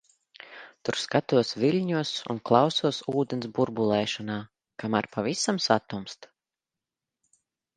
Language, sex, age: Latvian, female, 19-29